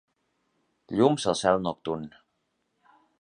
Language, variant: Catalan, Balear